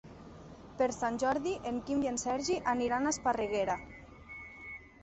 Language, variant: Catalan, Nord-Occidental